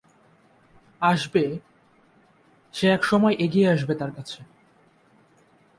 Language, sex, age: Bengali, male, 19-29